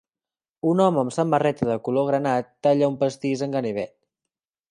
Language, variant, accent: Catalan, Central, gironí